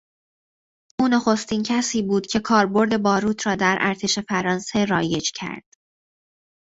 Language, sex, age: Persian, female, 19-29